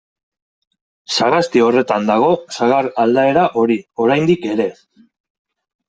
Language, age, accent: Basque, 30-39, Mendebalekoa (Araba, Bizkaia, Gipuzkoako mendebaleko herri batzuk)